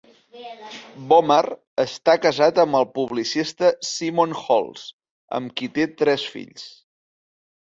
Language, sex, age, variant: Catalan, male, 40-49, Central